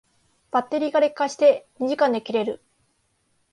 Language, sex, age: Japanese, female, 19-29